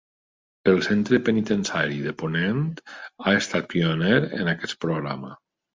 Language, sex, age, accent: Catalan, male, 40-49, valencià